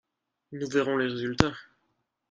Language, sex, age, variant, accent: French, male, 19-29, Français d'Europe, Français de Belgique